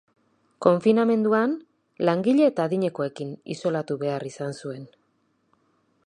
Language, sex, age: Basque, female, 40-49